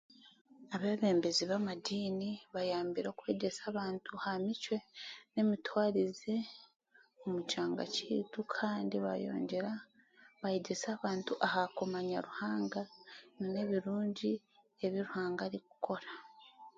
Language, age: Chiga, 19-29